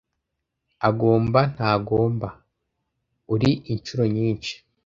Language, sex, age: Kinyarwanda, male, under 19